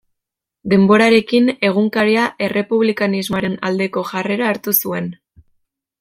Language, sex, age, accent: Basque, female, 19-29, Mendebalekoa (Araba, Bizkaia, Gipuzkoako mendebaleko herri batzuk)